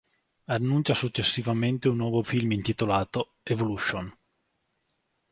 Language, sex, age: Italian, male, 19-29